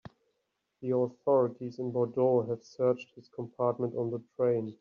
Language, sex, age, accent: English, male, 30-39, United States English